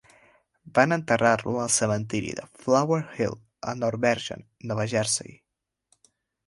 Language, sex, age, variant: Catalan, male, under 19, Central